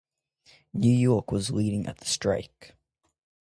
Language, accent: English, Australian English